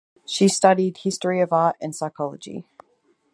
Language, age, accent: English, 19-29, Australian English